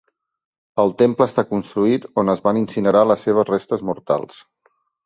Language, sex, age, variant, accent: Catalan, male, 40-49, Central, gironí